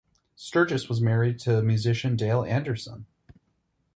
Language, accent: English, United States English